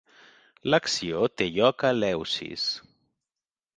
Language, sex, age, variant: Catalan, male, 40-49, Central